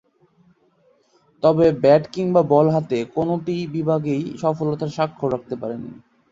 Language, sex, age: Bengali, male, 19-29